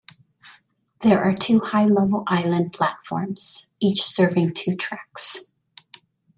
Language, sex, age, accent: English, female, 30-39, United States English